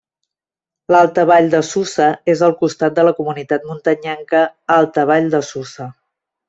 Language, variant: Catalan, Central